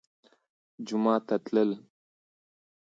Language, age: Pashto, 19-29